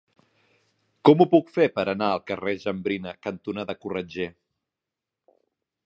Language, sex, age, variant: Catalan, female, 30-39, Central